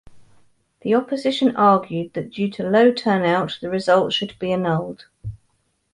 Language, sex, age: English, female, 40-49